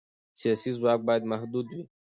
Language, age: Pashto, 40-49